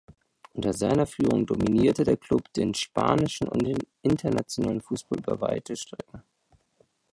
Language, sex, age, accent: German, male, 19-29, Deutschland Deutsch